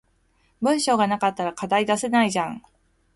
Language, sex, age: Japanese, female, 40-49